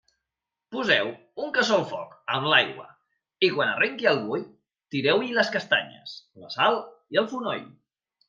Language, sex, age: Catalan, male, 30-39